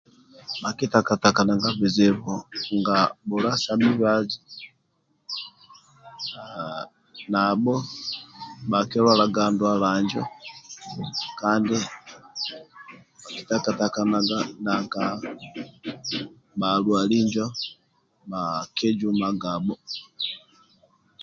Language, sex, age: Amba (Uganda), male, 50-59